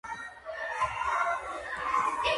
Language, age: Georgian, under 19